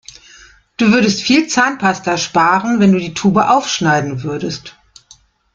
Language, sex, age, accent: German, female, 60-69, Deutschland Deutsch